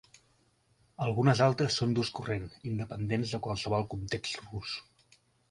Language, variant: Catalan, Central